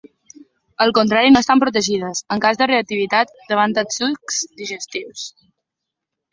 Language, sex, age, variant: Catalan, female, 19-29, Balear